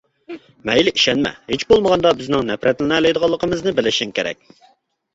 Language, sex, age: Uyghur, male, 19-29